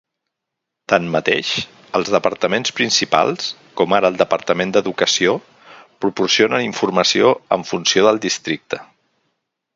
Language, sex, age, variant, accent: Catalan, male, 50-59, Central, Barceloní